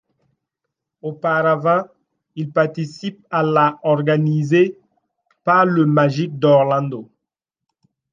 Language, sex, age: French, male, 19-29